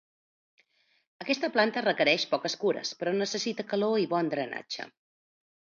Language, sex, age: Catalan, female, 40-49